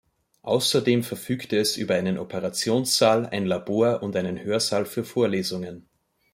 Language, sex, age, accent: German, male, 30-39, Österreichisches Deutsch